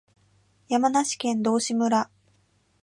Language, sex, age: Japanese, female, 19-29